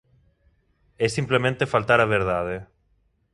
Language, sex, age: Galician, male, 19-29